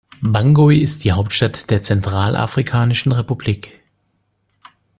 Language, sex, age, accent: German, male, 40-49, Deutschland Deutsch